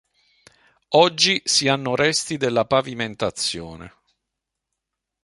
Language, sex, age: Italian, male, 40-49